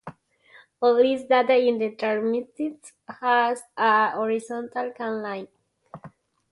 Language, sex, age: English, male, 19-29